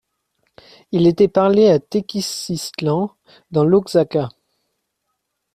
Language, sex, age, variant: French, male, under 19, Français de métropole